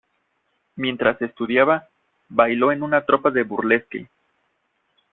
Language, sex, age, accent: Spanish, male, 19-29, México